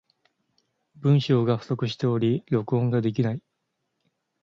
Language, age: Japanese, 19-29